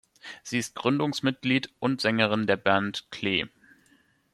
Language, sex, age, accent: German, male, 19-29, Deutschland Deutsch